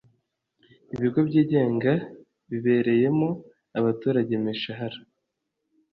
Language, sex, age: Kinyarwanda, male, 19-29